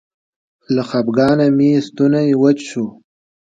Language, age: Pashto, 19-29